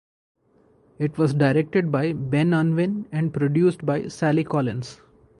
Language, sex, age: English, male, 40-49